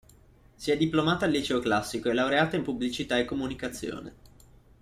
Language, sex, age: Italian, male, 19-29